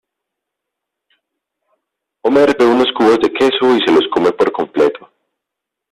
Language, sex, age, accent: Spanish, male, 19-29, Andino-Pacífico: Colombia, Perú, Ecuador, oeste de Bolivia y Venezuela andina